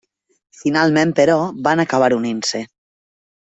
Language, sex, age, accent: Catalan, female, 30-39, valencià